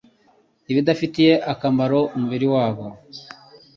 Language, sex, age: Kinyarwanda, male, 40-49